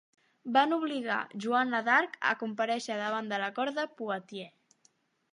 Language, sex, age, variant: Catalan, female, under 19, Central